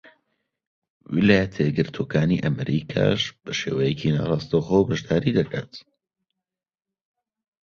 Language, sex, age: Central Kurdish, male, under 19